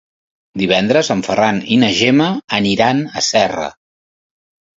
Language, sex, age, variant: Catalan, male, 50-59, Central